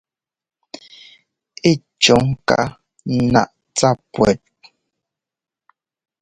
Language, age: Ngomba, 19-29